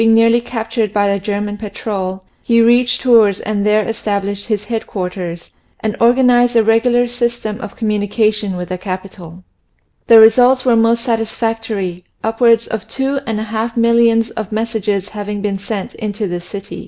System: none